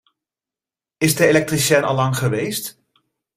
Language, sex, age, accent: Dutch, male, 30-39, Nederlands Nederlands